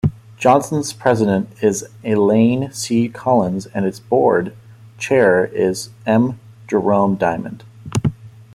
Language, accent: English, United States English